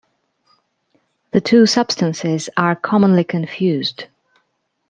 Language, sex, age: English, female, 30-39